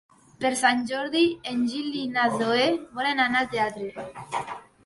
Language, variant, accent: Catalan, Nord-Occidental, nord-occidental